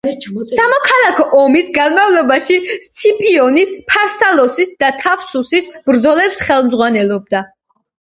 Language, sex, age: Georgian, female, under 19